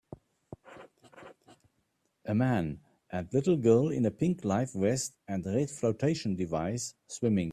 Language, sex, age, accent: English, male, 60-69, Southern African (South Africa, Zimbabwe, Namibia)